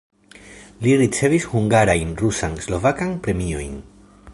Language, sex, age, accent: Esperanto, male, 40-49, Internacia